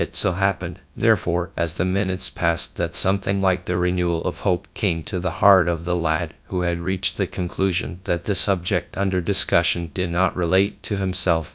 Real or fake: fake